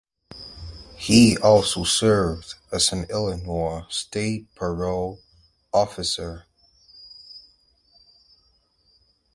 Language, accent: English, United States English